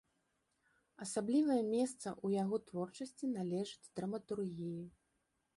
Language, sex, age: Belarusian, female, 40-49